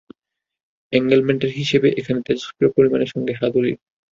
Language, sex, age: Bengali, male, 19-29